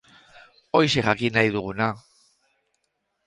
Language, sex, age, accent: Basque, male, 60-69, Erdialdekoa edo Nafarra (Gipuzkoa, Nafarroa)